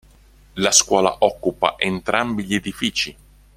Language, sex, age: Italian, male, 50-59